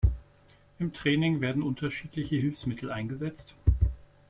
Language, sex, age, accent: German, male, 50-59, Deutschland Deutsch